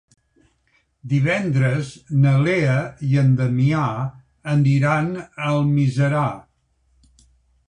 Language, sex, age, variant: Catalan, male, 70-79, Central